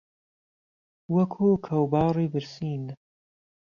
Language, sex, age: Central Kurdish, male, 19-29